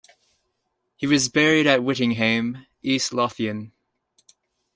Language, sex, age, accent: English, male, 19-29, Canadian English